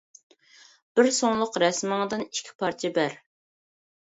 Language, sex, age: Uyghur, female, 19-29